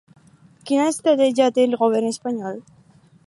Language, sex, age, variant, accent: Catalan, female, under 19, Alacantí, valencià